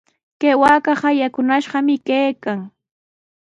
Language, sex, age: Sihuas Ancash Quechua, female, 19-29